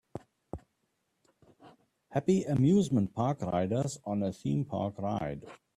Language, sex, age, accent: English, male, 60-69, Southern African (South Africa, Zimbabwe, Namibia)